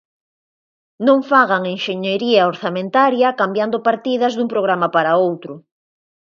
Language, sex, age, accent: Galician, female, 40-49, Normativo (estándar)